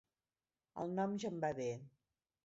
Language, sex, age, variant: Catalan, female, 40-49, Central